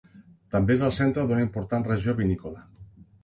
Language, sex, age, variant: Catalan, male, 50-59, Central